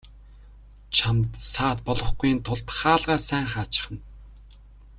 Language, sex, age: Mongolian, male, 19-29